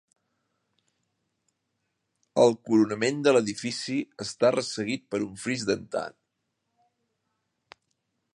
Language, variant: Catalan, Central